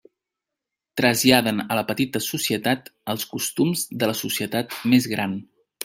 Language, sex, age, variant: Catalan, male, 40-49, Central